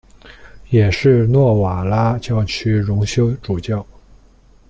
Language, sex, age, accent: Chinese, male, 19-29, 出生地：河南省